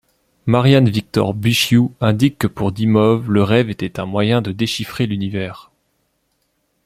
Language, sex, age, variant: French, male, 19-29, Français de métropole